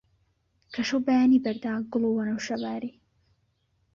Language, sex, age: Central Kurdish, female, 19-29